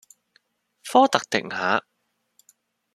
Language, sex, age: Cantonese, male, 30-39